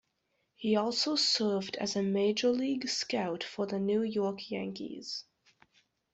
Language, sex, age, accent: English, female, under 19, Canadian English